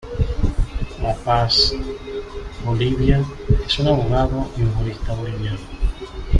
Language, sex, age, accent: Spanish, male, 40-49, Caribe: Cuba, Venezuela, Puerto Rico, República Dominicana, Panamá, Colombia caribeña, México caribeño, Costa del golfo de México